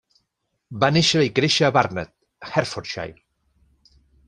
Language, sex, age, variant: Catalan, male, 40-49, Central